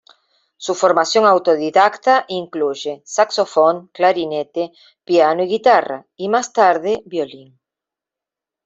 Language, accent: Spanish, Rioplatense: Argentina, Uruguay, este de Bolivia, Paraguay